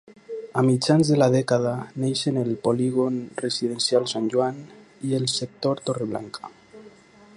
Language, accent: Catalan, valencià